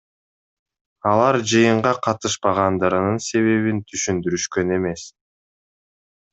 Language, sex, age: Kyrgyz, male, 19-29